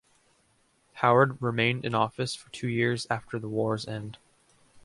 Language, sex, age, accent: English, male, 19-29, United States English